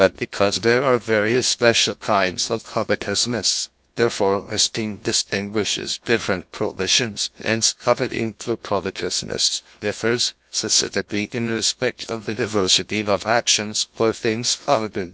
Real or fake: fake